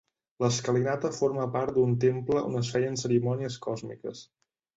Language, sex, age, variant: Catalan, male, 19-29, Central